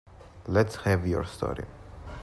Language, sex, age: English, male, under 19